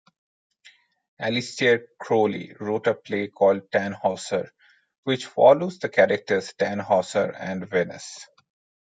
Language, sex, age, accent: English, male, 40-49, India and South Asia (India, Pakistan, Sri Lanka)